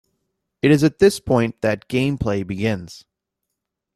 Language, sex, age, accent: English, male, 30-39, United States English